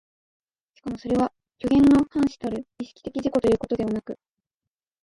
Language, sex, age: Japanese, female, 19-29